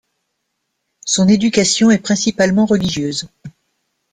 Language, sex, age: French, female, 50-59